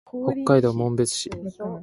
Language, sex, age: Japanese, male, 19-29